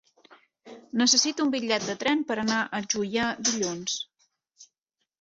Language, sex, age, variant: Catalan, female, 30-39, Central